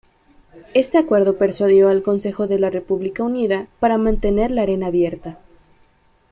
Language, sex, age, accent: Spanish, female, 19-29, México